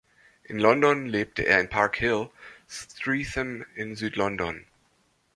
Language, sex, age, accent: German, male, 40-49, Deutschland Deutsch